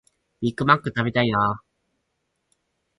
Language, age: Japanese, 19-29